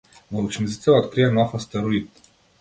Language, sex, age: Macedonian, male, 19-29